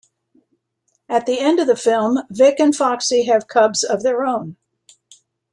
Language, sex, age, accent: English, female, 70-79, United States English